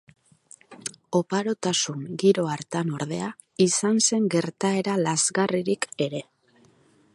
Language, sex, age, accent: Basque, female, 40-49, Mendebalekoa (Araba, Bizkaia, Gipuzkoako mendebaleko herri batzuk)